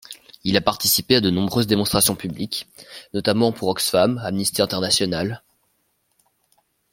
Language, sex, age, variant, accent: French, male, under 19, Français d'Europe, Français de Belgique